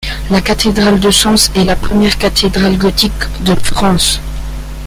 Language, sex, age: French, male, under 19